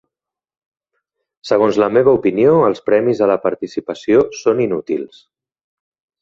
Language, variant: Catalan, Central